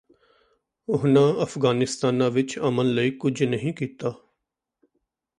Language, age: Punjabi, 40-49